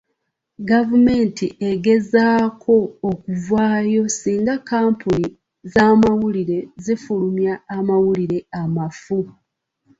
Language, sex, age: Ganda, female, 40-49